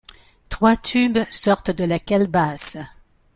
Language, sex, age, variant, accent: French, female, 70-79, Français d'Amérique du Nord, Français du Canada